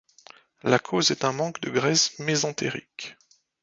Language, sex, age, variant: French, male, 50-59, Français de métropole